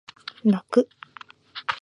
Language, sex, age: Japanese, female, 19-29